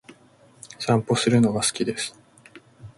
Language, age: Japanese, 19-29